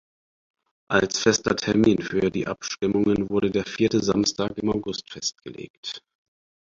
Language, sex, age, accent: German, male, 30-39, Deutschland Deutsch